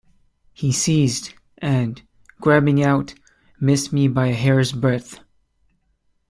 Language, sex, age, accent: English, male, 19-29, United States English